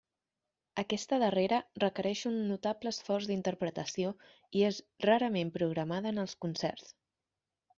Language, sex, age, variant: Catalan, female, 19-29, Central